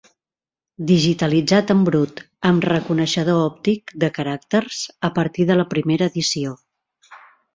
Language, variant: Catalan, Central